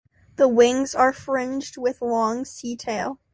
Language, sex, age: English, female, under 19